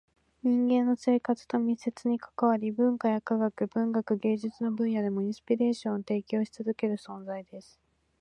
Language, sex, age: Japanese, female, 19-29